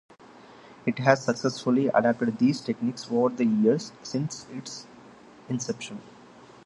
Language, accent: English, India and South Asia (India, Pakistan, Sri Lanka)